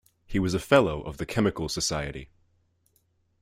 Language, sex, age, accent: English, male, 19-29, United States English